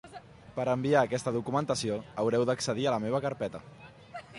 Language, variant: Catalan, Central